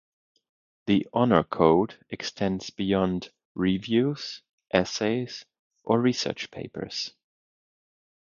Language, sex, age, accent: English, male, 19-29, United States English